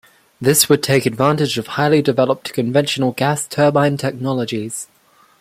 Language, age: English, under 19